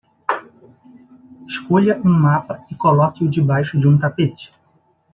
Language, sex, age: Portuguese, male, 30-39